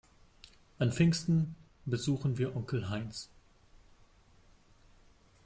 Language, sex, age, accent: German, male, 19-29, Deutschland Deutsch